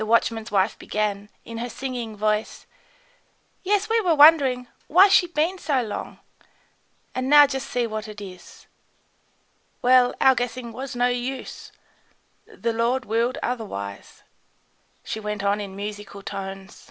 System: none